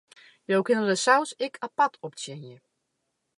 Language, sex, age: Western Frisian, female, 40-49